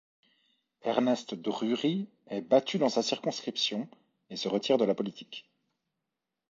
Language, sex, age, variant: French, male, 30-39, Français de métropole